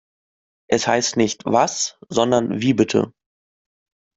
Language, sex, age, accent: German, male, 30-39, Deutschland Deutsch